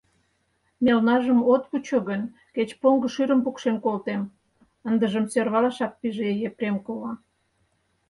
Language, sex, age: Mari, female, 60-69